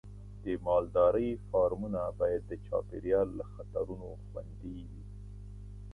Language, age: Pashto, 40-49